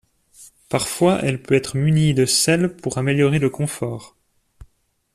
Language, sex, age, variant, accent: French, male, 40-49, Français d'Europe, Français de Suisse